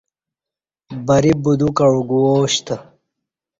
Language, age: Kati, 19-29